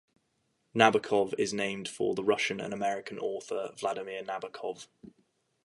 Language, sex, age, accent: English, male, 19-29, England English